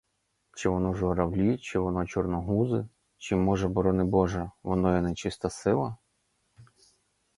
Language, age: Ukrainian, 40-49